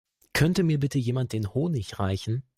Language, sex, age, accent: German, male, 19-29, Deutschland Deutsch